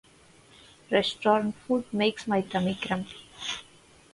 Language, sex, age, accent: English, female, 19-29, India and South Asia (India, Pakistan, Sri Lanka)